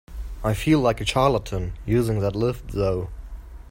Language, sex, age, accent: English, male, 19-29, United States English